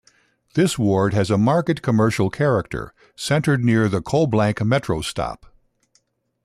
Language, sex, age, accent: English, male, 60-69, United States English